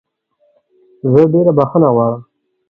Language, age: Pashto, 40-49